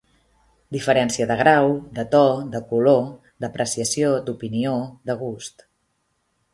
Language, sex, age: Catalan, female, 30-39